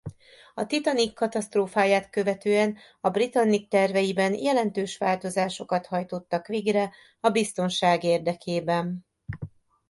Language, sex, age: Hungarian, female, 40-49